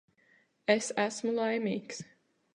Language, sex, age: Latvian, female, 19-29